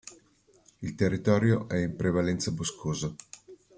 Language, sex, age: Italian, male, 50-59